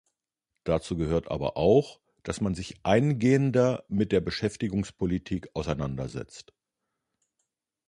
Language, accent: German, Deutschland Deutsch